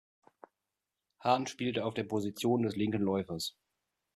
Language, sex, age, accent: German, male, 30-39, Deutschland Deutsch